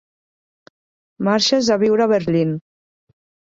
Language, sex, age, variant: Catalan, female, 30-39, Central